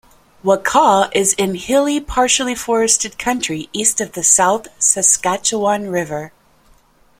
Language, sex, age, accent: English, female, 40-49, United States English